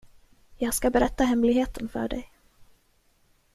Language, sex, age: Swedish, female, 19-29